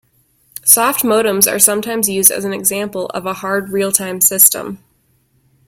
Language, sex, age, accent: English, female, 19-29, United States English